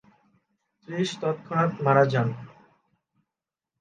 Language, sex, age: Bengali, male, 19-29